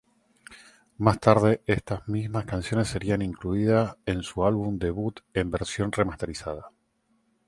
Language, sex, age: Spanish, male, 40-49